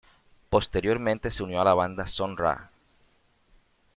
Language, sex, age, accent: Spanish, male, 30-39, Caribe: Cuba, Venezuela, Puerto Rico, República Dominicana, Panamá, Colombia caribeña, México caribeño, Costa del golfo de México